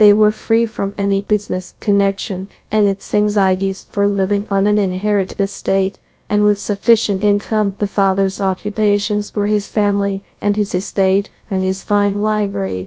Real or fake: fake